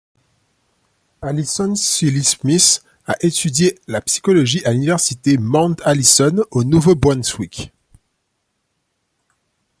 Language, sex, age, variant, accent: French, male, 30-39, Français des départements et régions d'outre-mer, Français de Guadeloupe